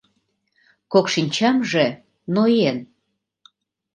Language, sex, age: Mari, female, 40-49